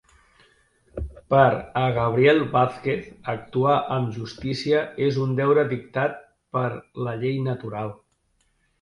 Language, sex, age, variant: Catalan, male, 50-59, Central